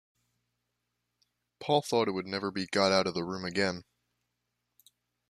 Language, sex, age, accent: English, male, under 19, United States English